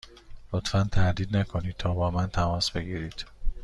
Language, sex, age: Persian, male, 30-39